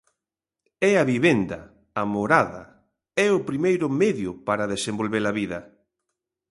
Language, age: Galician, 50-59